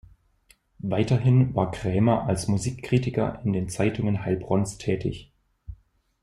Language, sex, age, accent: German, male, 30-39, Deutschland Deutsch